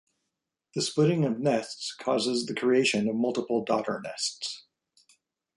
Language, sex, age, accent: English, male, 40-49, United States English